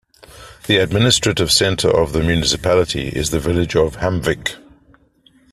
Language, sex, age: English, male, 50-59